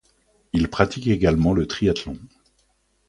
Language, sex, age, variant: French, male, 50-59, Français de métropole